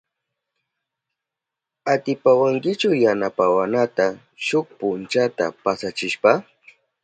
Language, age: Southern Pastaza Quechua, 30-39